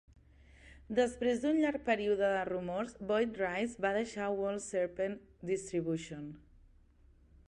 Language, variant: Catalan, Central